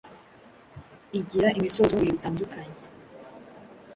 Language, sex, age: Kinyarwanda, female, under 19